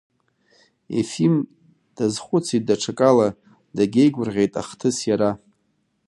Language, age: Abkhazian, 30-39